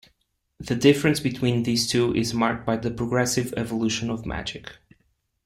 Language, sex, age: English, male, 30-39